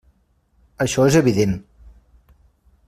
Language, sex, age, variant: Catalan, male, 40-49, Central